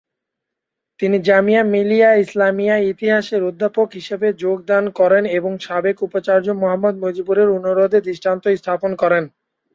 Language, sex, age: Bengali, male, 19-29